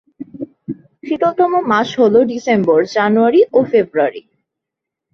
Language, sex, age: Bengali, female, under 19